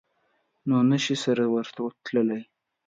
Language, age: Pashto, 19-29